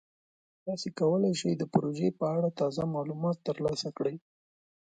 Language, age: Pashto, 19-29